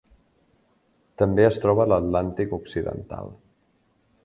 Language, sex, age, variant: Catalan, male, 19-29, Septentrional